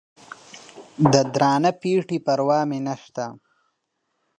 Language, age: Pashto, 19-29